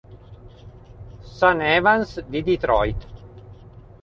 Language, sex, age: Italian, male, 30-39